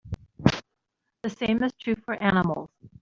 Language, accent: English, United States English